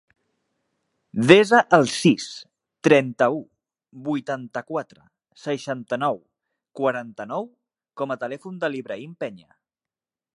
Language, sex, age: Catalan, male, 30-39